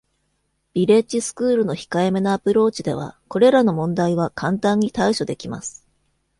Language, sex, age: Japanese, female, 40-49